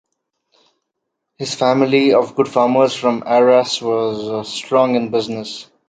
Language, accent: English, India and South Asia (India, Pakistan, Sri Lanka)